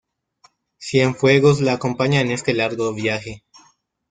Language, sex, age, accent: Spanish, male, 19-29, México